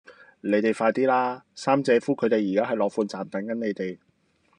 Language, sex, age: Cantonese, male, 19-29